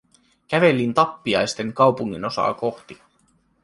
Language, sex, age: Finnish, male, 19-29